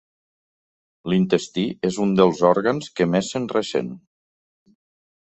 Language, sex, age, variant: Catalan, male, 40-49, Central